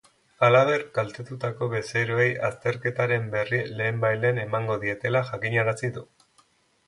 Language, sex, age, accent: Basque, male, 40-49, Mendebalekoa (Araba, Bizkaia, Gipuzkoako mendebaleko herri batzuk)